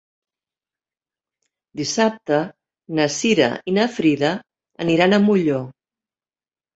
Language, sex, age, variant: Catalan, female, 50-59, Central